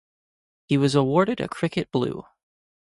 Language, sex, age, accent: English, male, 19-29, United States English